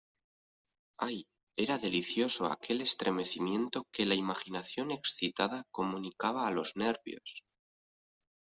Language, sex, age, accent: Spanish, male, 19-29, España: Norte peninsular (Asturias, Castilla y León, Cantabria, País Vasco, Navarra, Aragón, La Rioja, Guadalajara, Cuenca)